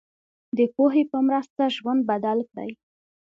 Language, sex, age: Pashto, female, 19-29